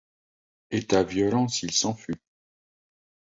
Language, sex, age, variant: French, male, 50-59, Français de métropole